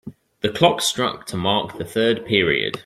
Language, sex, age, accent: English, male, 30-39, England English